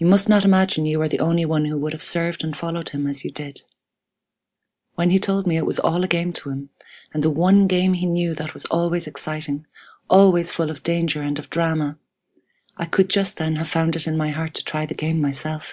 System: none